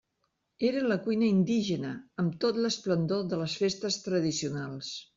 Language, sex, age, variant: Catalan, female, 50-59, Central